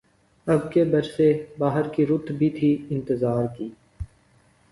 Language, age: Urdu, 19-29